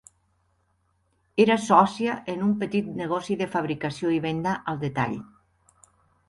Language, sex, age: Catalan, female, 60-69